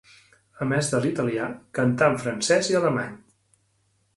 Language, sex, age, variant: Catalan, male, 40-49, Central